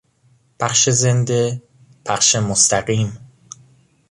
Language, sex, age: Persian, male, 19-29